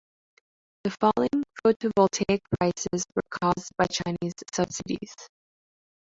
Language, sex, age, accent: English, female, 19-29, United States English